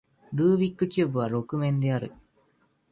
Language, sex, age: Japanese, male, 19-29